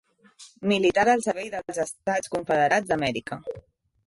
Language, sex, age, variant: Catalan, female, 30-39, Central